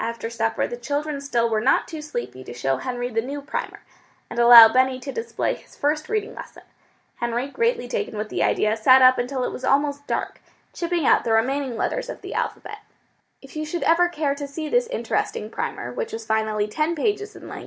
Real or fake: real